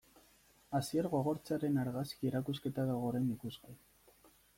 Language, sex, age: Basque, male, 19-29